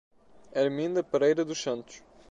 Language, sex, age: Portuguese, male, 19-29